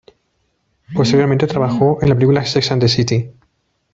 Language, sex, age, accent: Spanish, male, 40-49, España: Centro-Sur peninsular (Madrid, Toledo, Castilla-La Mancha)